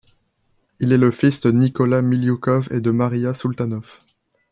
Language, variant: French, Français de métropole